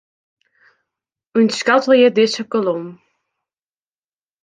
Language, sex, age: Western Frisian, female, 19-29